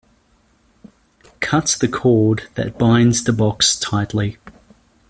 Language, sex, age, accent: English, male, 30-39, Australian English